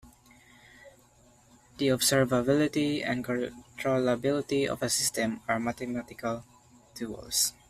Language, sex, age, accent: English, male, under 19, Filipino